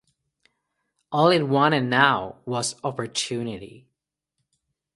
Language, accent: English, United States English